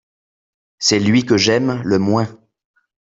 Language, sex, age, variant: French, male, 40-49, Français de métropole